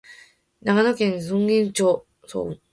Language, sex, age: Japanese, female, 19-29